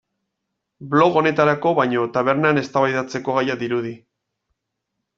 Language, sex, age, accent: Basque, male, 40-49, Mendebalekoa (Araba, Bizkaia, Gipuzkoako mendebaleko herri batzuk)